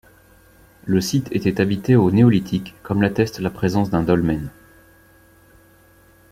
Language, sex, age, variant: French, male, 40-49, Français de métropole